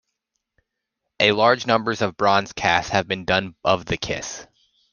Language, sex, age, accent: English, male, 19-29, United States English